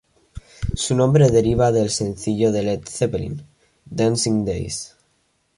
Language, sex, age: Spanish, male, under 19